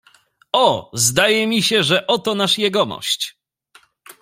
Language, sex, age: Polish, male, 30-39